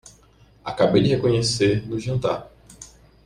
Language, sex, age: Portuguese, male, 30-39